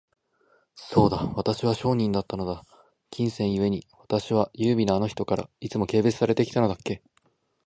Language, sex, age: Japanese, male, 19-29